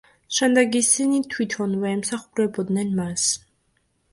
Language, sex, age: Georgian, female, under 19